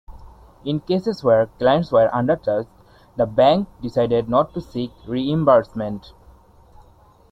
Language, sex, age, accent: English, male, 19-29, India and South Asia (India, Pakistan, Sri Lanka)